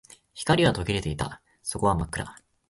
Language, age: Japanese, 19-29